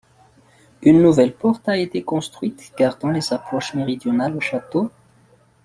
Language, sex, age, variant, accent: French, male, 30-39, Français d'Afrique subsaharienne et des îles africaines, Français de Madagascar